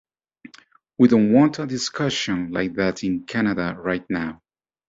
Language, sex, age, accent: English, male, 40-49, United States English